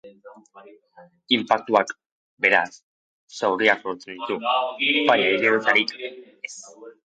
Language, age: Basque, under 19